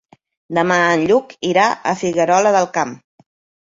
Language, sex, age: Catalan, female, 50-59